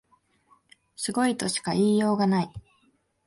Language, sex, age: Japanese, female, 19-29